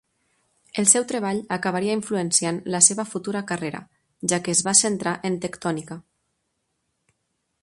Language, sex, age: Catalan, female, 30-39